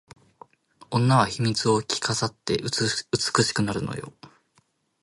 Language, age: Japanese, 19-29